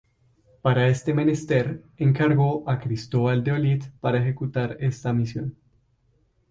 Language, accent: Spanish, Caribe: Cuba, Venezuela, Puerto Rico, República Dominicana, Panamá, Colombia caribeña, México caribeño, Costa del golfo de México